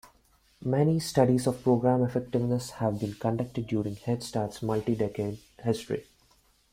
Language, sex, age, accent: English, male, 19-29, India and South Asia (India, Pakistan, Sri Lanka)